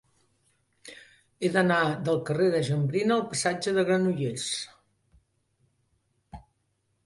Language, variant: Catalan, Central